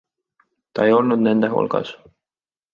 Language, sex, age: Estonian, male, 19-29